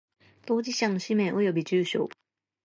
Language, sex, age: Japanese, female, 30-39